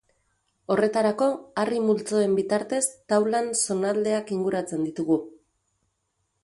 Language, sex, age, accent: Basque, female, 40-49, Mendebalekoa (Araba, Bizkaia, Gipuzkoako mendebaleko herri batzuk)